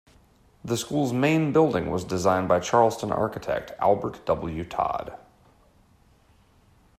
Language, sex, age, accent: English, male, 30-39, United States English